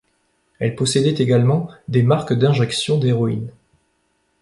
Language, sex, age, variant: French, male, 30-39, Français de métropole